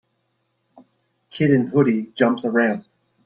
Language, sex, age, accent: English, male, 40-49, United States English